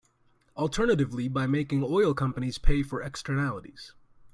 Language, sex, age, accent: English, male, 19-29, Canadian English